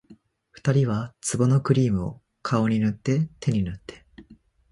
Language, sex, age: Japanese, male, 19-29